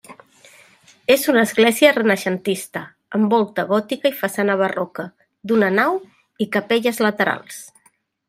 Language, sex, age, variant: Catalan, female, 40-49, Central